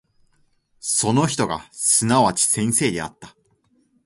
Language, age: Japanese, 19-29